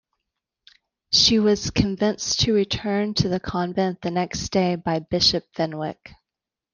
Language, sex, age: English, female, 40-49